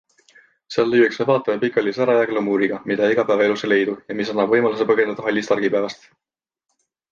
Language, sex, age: Estonian, male, 19-29